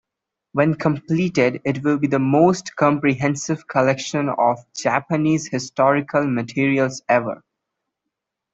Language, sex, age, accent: English, male, 19-29, India and South Asia (India, Pakistan, Sri Lanka)